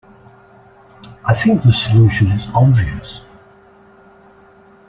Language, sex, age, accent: English, male, 60-69, Australian English